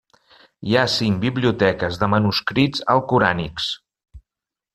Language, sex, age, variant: Catalan, male, 50-59, Central